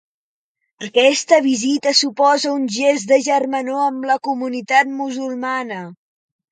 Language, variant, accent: Catalan, Central, central; septentrional